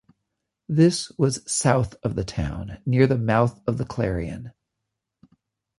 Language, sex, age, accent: English, male, 50-59, United States English